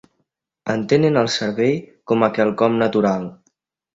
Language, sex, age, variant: Catalan, male, under 19, Central